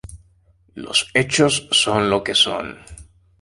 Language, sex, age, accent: Spanish, male, 19-29, Caribe: Cuba, Venezuela, Puerto Rico, República Dominicana, Panamá, Colombia caribeña, México caribeño, Costa del golfo de México